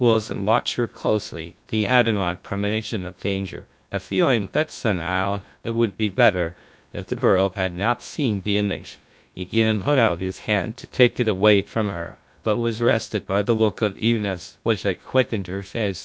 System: TTS, GlowTTS